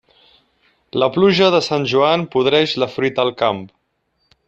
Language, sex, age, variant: Catalan, male, 30-39, Central